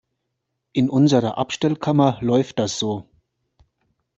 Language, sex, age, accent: German, male, 40-49, Deutschland Deutsch